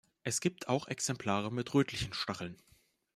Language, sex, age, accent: German, male, 19-29, Deutschland Deutsch